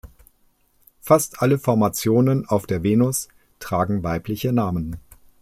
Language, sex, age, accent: German, male, 50-59, Deutschland Deutsch